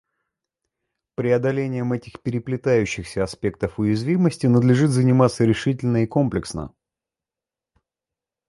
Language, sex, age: Russian, male, 30-39